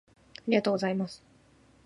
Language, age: Japanese, 19-29